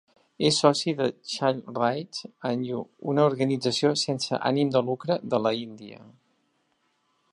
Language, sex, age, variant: Catalan, male, 40-49, Central